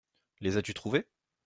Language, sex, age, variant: French, male, 30-39, Français de métropole